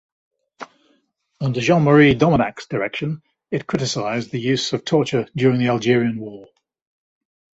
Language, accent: English, England English